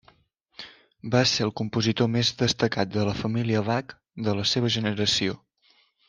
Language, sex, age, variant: Catalan, male, under 19, Central